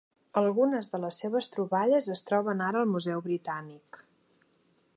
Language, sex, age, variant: Catalan, female, 30-39, Central